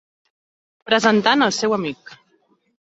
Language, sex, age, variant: Catalan, female, 19-29, Central